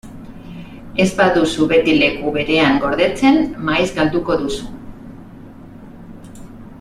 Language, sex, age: Basque, female, 40-49